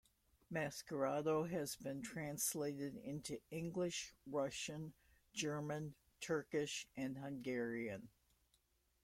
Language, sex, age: English, female, 70-79